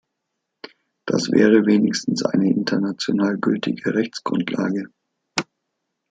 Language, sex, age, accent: German, male, 40-49, Deutschland Deutsch